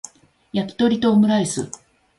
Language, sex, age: Japanese, female, 50-59